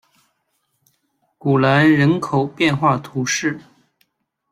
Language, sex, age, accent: Chinese, male, 30-39, 出生地：黑龙江省